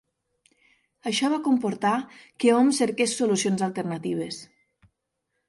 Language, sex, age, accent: Catalan, female, 19-29, central; nord-occidental